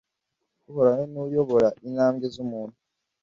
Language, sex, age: Kinyarwanda, male, under 19